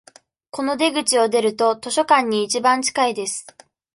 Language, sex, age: Japanese, female, 19-29